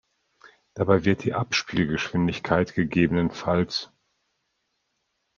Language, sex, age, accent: German, male, 40-49, Deutschland Deutsch